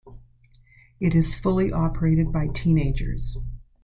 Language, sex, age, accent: English, female, 60-69, Canadian English